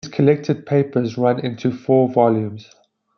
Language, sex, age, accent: English, male, 40-49, Southern African (South Africa, Zimbabwe, Namibia)